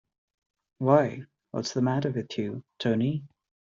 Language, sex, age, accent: English, male, 19-29, India and South Asia (India, Pakistan, Sri Lanka)